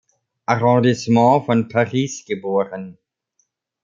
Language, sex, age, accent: German, male, 30-39, Österreichisches Deutsch